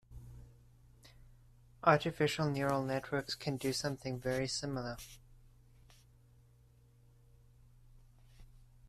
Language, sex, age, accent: English, male, 19-29, Southern African (South Africa, Zimbabwe, Namibia)